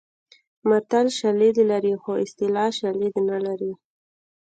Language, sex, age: Pashto, female, 19-29